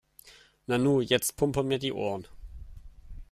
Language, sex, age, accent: German, male, 19-29, Deutschland Deutsch